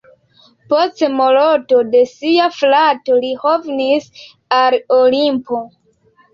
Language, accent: Esperanto, Internacia